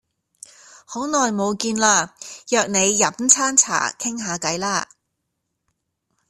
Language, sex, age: Cantonese, female, 40-49